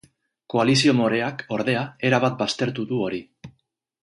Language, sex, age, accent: Basque, male, 30-39, Mendebalekoa (Araba, Bizkaia, Gipuzkoako mendebaleko herri batzuk)